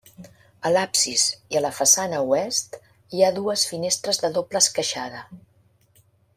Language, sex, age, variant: Catalan, female, 50-59, Central